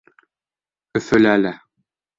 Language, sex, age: Bashkir, male, under 19